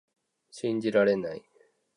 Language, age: Japanese, 30-39